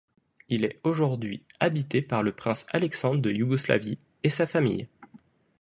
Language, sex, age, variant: French, male, 19-29, Français de métropole